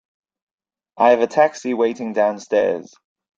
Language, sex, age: English, male, 30-39